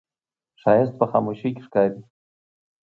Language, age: Pashto, 40-49